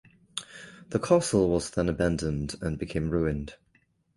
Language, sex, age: English, male, 30-39